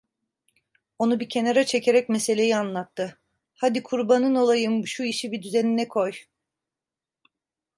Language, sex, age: Turkish, female, 40-49